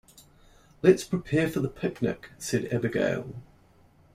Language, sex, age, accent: English, male, 40-49, New Zealand English